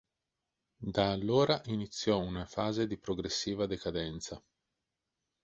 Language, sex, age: Italian, male, 40-49